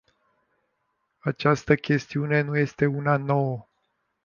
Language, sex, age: Romanian, male, 50-59